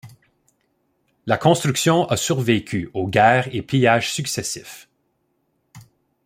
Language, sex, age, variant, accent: French, male, 30-39, Français d'Amérique du Nord, Français du Canada